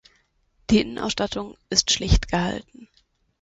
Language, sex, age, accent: German, female, 19-29, Deutschland Deutsch